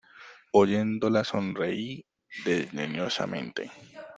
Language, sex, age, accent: Spanish, male, 19-29, Andino-Pacífico: Colombia, Perú, Ecuador, oeste de Bolivia y Venezuela andina